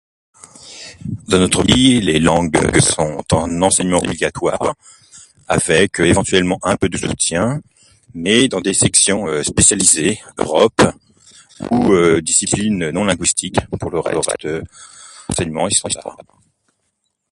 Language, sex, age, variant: French, male, 50-59, Français de métropole